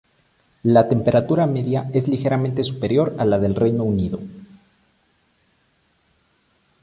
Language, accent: Spanish, México